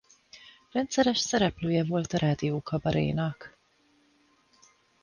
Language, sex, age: Hungarian, female, 30-39